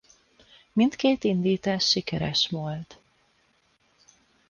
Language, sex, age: Hungarian, female, 30-39